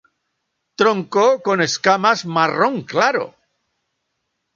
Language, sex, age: Spanish, female, 70-79